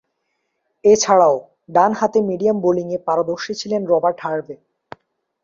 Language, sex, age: Bengali, male, under 19